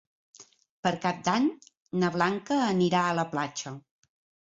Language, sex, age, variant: Catalan, female, 40-49, Central